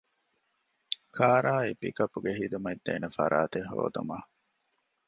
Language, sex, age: Divehi, male, 30-39